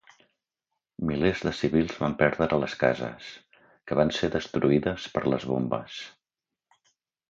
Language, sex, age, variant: Catalan, male, 50-59, Central